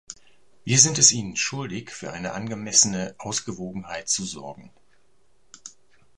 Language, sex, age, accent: German, male, 60-69, Deutschland Deutsch